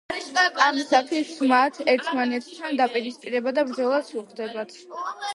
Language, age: Georgian, under 19